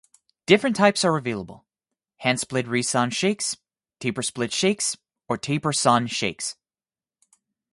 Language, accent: English, United States English